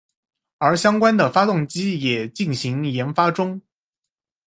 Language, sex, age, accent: Chinese, male, 19-29, 出生地：江苏省